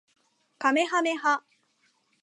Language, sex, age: Japanese, female, 19-29